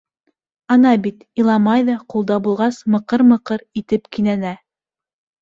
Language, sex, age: Bashkir, female, 19-29